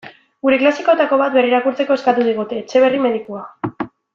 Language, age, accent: Basque, under 19, Mendebalekoa (Araba, Bizkaia, Gipuzkoako mendebaleko herri batzuk)